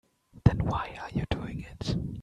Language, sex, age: English, male, 19-29